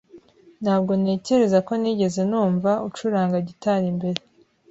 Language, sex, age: Kinyarwanda, female, 19-29